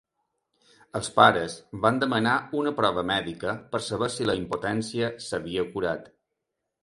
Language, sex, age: Catalan, male, 40-49